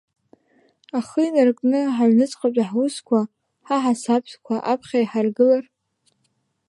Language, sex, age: Abkhazian, female, 19-29